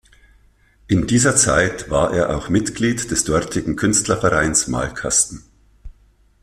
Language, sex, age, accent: German, male, 50-59, Österreichisches Deutsch